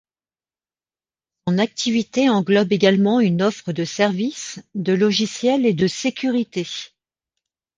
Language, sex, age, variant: French, female, 50-59, Français de métropole